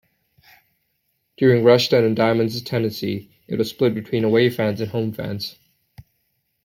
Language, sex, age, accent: English, male, 19-29, Canadian English